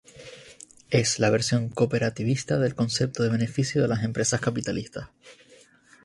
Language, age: Spanish, 19-29